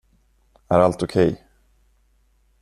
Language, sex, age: Swedish, male, 30-39